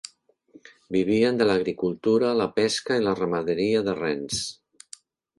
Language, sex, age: Catalan, male, 60-69